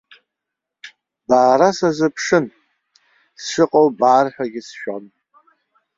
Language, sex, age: Abkhazian, male, 60-69